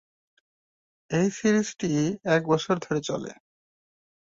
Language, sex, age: Bengali, male, 19-29